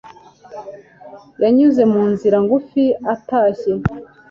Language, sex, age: Kinyarwanda, female, 40-49